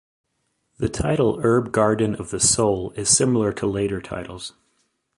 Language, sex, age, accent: English, male, 40-49, United States English